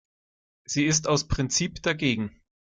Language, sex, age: German, male, 40-49